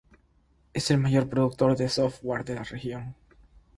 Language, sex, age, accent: Spanish, male, under 19, Andino-Pacífico: Colombia, Perú, Ecuador, oeste de Bolivia y Venezuela andina; Rioplatense: Argentina, Uruguay, este de Bolivia, Paraguay